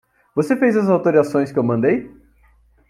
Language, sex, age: Portuguese, male, 19-29